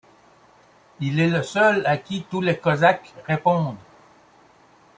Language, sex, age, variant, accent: French, male, 60-69, Français d'Amérique du Nord, Français du Canada